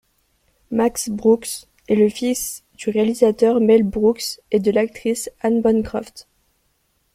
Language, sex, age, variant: French, female, under 19, Français de métropole